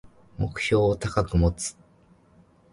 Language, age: Japanese, 19-29